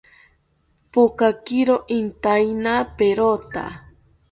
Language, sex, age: South Ucayali Ashéninka, female, under 19